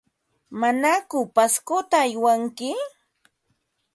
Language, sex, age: Ambo-Pasco Quechua, female, 50-59